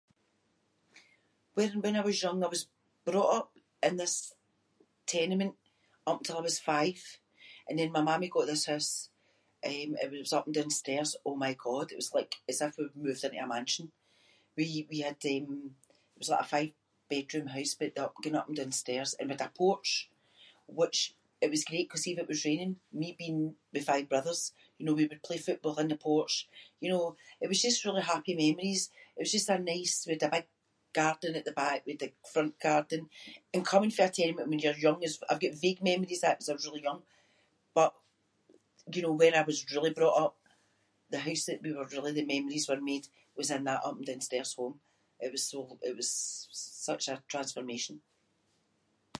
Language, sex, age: Scots, female, 60-69